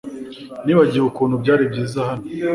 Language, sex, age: Kinyarwanda, male, 19-29